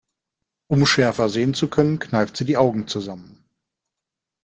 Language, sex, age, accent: German, male, 40-49, Deutschland Deutsch